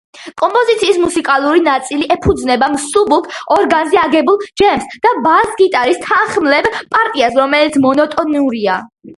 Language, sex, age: Georgian, female, under 19